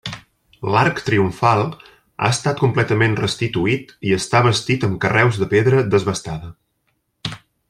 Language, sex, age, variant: Catalan, male, 30-39, Central